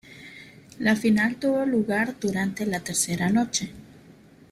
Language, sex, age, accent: Spanish, female, 19-29, México